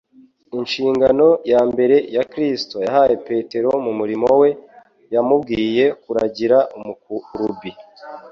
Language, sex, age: Kinyarwanda, male, 19-29